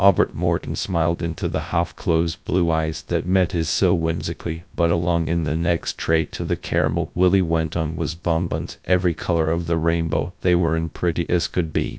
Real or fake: fake